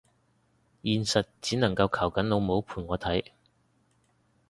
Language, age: Cantonese, 30-39